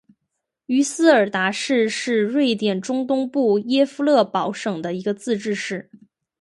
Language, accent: Chinese, 出生地：吉林省